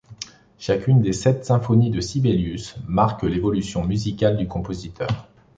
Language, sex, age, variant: French, male, 40-49, Français de métropole